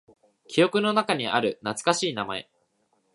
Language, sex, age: Japanese, male, 19-29